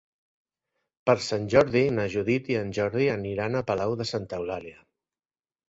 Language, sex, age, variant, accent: Catalan, male, 60-69, Central, Barcelonès